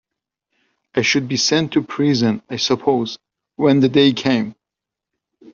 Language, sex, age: English, male, 40-49